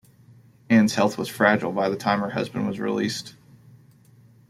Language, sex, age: English, male, 30-39